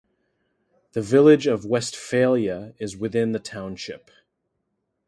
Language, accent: English, United States English